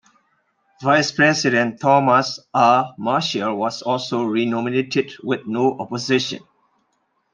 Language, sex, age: English, male, 40-49